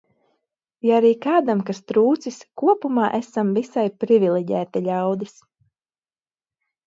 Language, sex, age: Latvian, female, 30-39